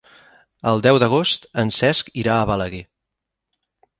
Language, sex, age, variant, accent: Catalan, male, 30-39, Central, Barcelona